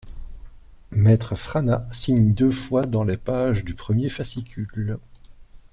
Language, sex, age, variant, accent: French, male, 30-39, Français d'Europe, Français de Belgique